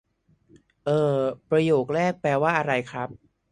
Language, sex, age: Thai, male, 19-29